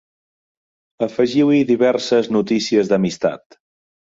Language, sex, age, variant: Catalan, male, 30-39, Central